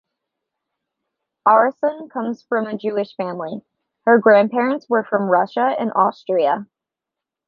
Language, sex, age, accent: English, female, 19-29, United States English